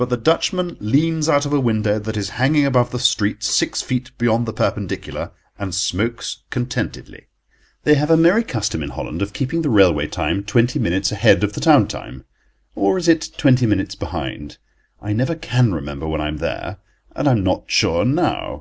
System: none